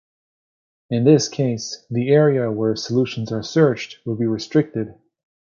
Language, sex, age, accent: English, male, 19-29, United States English